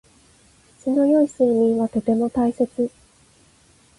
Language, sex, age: Japanese, female, 30-39